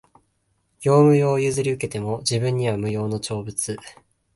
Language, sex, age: Japanese, male, 19-29